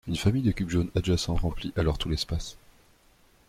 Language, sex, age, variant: French, male, 19-29, Français de métropole